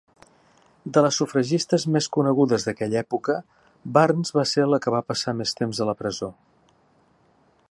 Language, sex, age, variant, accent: Catalan, male, 60-69, Central, central